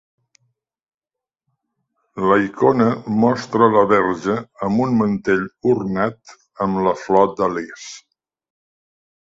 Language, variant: Catalan, Central